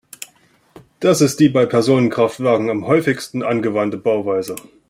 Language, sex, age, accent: German, male, 30-39, Deutschland Deutsch